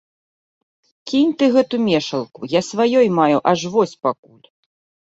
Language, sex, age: Belarusian, female, 40-49